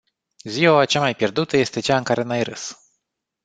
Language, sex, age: Romanian, male, 30-39